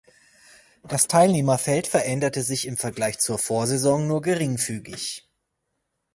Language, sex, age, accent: German, male, 40-49, Deutschland Deutsch